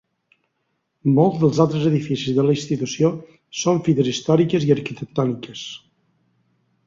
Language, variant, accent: Catalan, Balear, balear